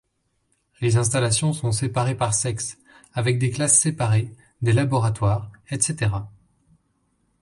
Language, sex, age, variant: French, male, 30-39, Français de métropole